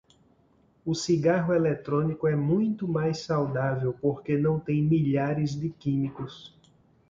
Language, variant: Portuguese, Portuguese (Brasil)